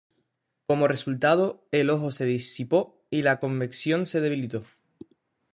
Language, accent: Spanish, España: Islas Canarias